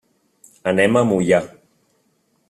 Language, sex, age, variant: Catalan, male, 19-29, Central